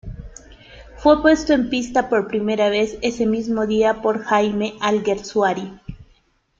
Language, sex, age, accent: Spanish, female, 30-39, Andino-Pacífico: Colombia, Perú, Ecuador, oeste de Bolivia y Venezuela andina